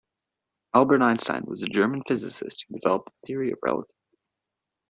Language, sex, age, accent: English, male, under 19, United States English